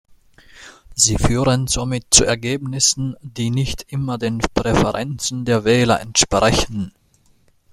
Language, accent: German, Österreichisches Deutsch